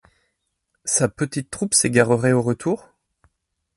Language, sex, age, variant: French, male, 30-39, Français de métropole